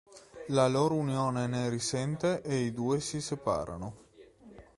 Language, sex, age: Italian, male, 30-39